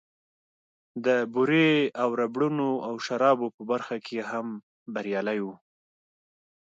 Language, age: Pashto, 30-39